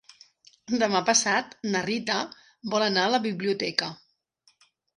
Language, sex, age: Catalan, female, 40-49